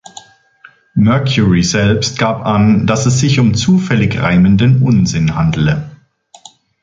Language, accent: German, Deutschland Deutsch